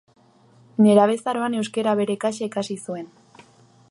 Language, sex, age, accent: Basque, female, under 19, Erdialdekoa edo Nafarra (Gipuzkoa, Nafarroa)